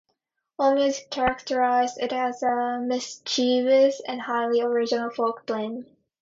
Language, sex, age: English, female, 19-29